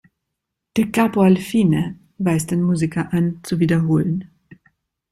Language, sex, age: German, female, 30-39